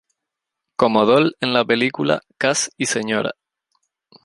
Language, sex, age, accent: Spanish, male, 19-29, España: Islas Canarias